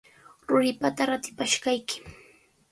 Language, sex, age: Cajatambo North Lima Quechua, female, 19-29